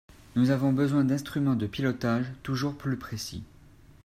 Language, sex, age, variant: French, male, 19-29, Français de métropole